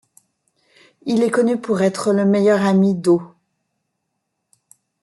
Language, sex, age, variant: French, female, 50-59, Français de métropole